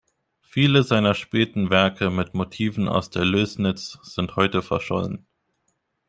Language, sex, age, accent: German, male, 19-29, Deutschland Deutsch